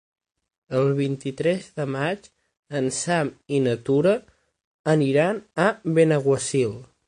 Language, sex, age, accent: Catalan, male, 19-29, central; nord-occidental